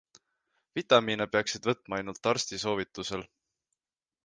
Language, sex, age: Estonian, male, 19-29